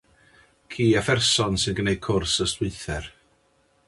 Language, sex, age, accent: Welsh, male, 40-49, Y Deyrnas Unedig Cymraeg